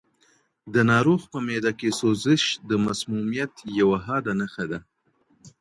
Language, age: Pashto, 30-39